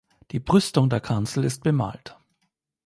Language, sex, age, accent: German, male, 30-39, Österreichisches Deutsch